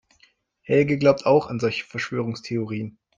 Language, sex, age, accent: German, male, 19-29, Deutschland Deutsch